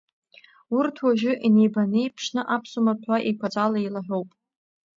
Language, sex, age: Abkhazian, female, under 19